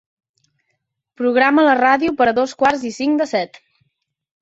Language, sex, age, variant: Catalan, female, 19-29, Central